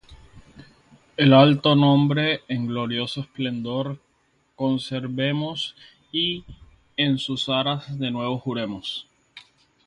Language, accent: Spanish, Caribe: Cuba, Venezuela, Puerto Rico, República Dominicana, Panamá, Colombia caribeña, México caribeño, Costa del golfo de México